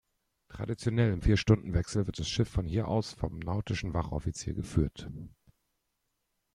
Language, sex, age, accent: German, male, 30-39, Deutschland Deutsch